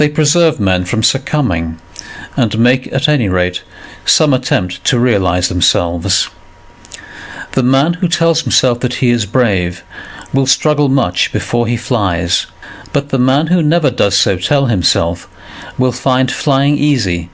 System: none